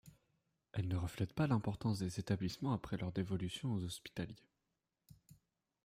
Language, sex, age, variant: French, male, 19-29, Français de métropole